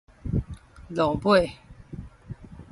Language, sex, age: Min Nan Chinese, female, 40-49